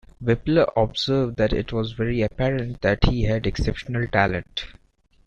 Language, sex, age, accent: English, male, 19-29, India and South Asia (India, Pakistan, Sri Lanka)